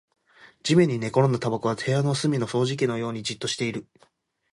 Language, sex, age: Japanese, male, 19-29